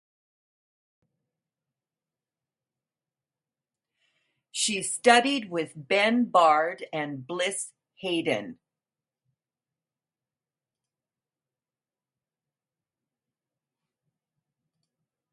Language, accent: English, Canadian English